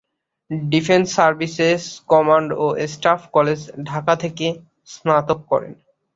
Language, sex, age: Bengali, male, 19-29